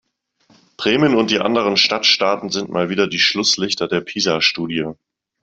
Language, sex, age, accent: German, male, 30-39, Deutschland Deutsch